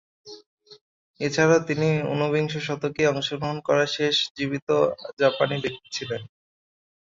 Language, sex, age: Bengali, male, 19-29